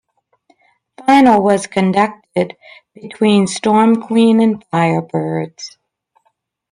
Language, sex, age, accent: English, female, 70-79, United States English